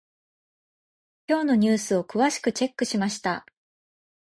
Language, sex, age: Japanese, female, 19-29